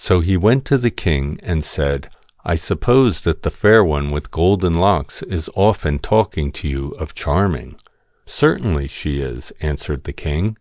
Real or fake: real